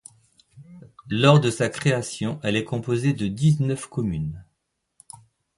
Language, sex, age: French, male, 50-59